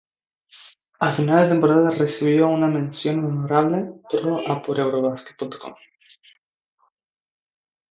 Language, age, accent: Spanish, 19-29, España: Islas Canarias